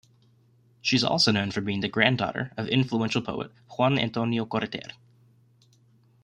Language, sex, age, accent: English, male, 19-29, United States English